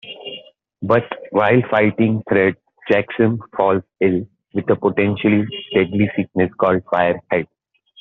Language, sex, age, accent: English, male, 30-39, India and South Asia (India, Pakistan, Sri Lanka)